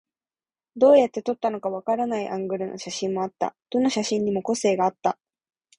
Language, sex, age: Japanese, female, 19-29